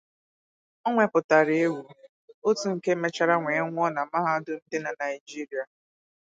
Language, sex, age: Igbo, female, 19-29